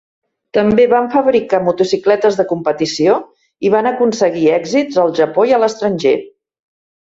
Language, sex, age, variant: Catalan, female, 40-49, Central